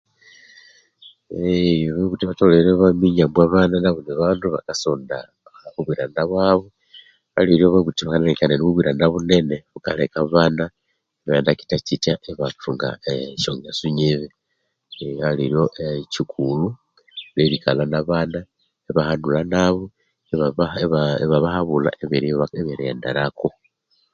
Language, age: Konzo, 50-59